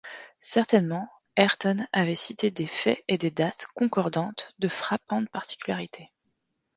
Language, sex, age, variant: French, female, 40-49, Français de métropole